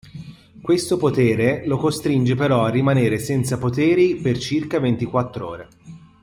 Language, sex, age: Italian, male, 30-39